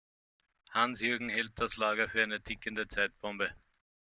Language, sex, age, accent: German, male, 30-39, Österreichisches Deutsch